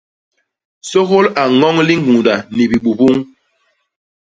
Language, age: Basaa, 40-49